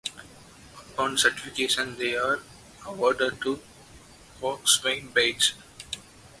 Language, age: English, 19-29